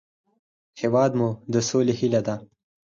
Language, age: Pashto, under 19